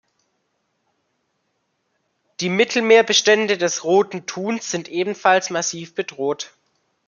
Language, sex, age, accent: German, male, under 19, Deutschland Deutsch